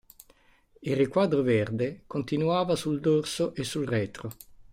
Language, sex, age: Italian, male, 50-59